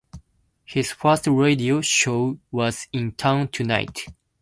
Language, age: English, 19-29